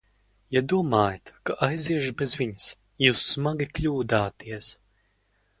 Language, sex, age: Latvian, male, under 19